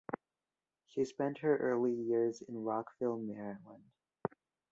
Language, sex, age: English, male, 19-29